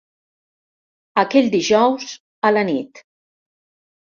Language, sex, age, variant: Catalan, female, 60-69, Septentrional